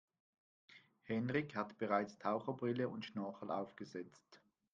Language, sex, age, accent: German, male, 50-59, Schweizerdeutsch